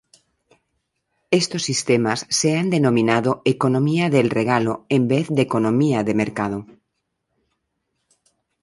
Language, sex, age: Spanish, female, 50-59